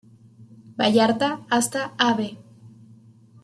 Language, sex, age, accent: Spanish, female, 19-29, México